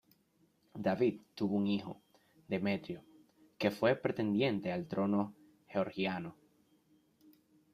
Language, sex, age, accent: Spanish, male, 19-29, Caribe: Cuba, Venezuela, Puerto Rico, República Dominicana, Panamá, Colombia caribeña, México caribeño, Costa del golfo de México